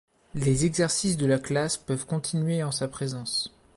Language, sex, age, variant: French, male, 19-29, Français de métropole